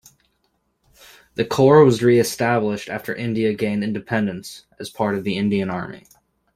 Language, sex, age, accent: English, male, 19-29, United States English